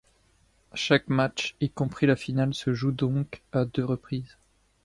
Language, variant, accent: French, Français de métropole, Parisien